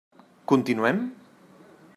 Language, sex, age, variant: Catalan, male, 50-59, Central